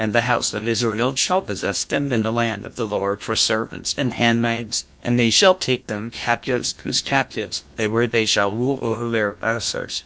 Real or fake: fake